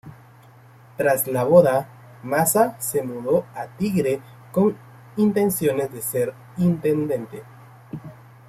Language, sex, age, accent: Spanish, male, 30-39, América central